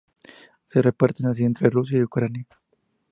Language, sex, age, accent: Spanish, male, 19-29, México